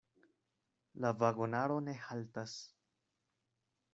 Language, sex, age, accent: Esperanto, male, 19-29, Internacia